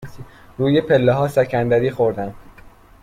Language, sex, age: Persian, male, 19-29